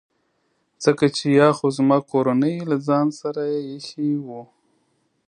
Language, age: Pashto, 30-39